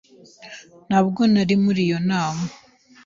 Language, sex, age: Kinyarwanda, female, 19-29